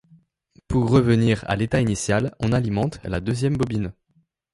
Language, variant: French, Français de métropole